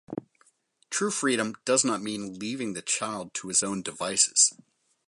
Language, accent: English, United States English